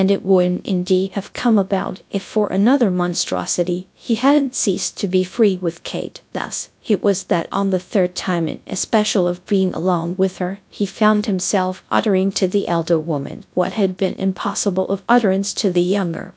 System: TTS, GradTTS